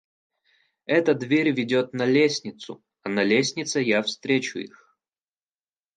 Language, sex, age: Russian, male, 19-29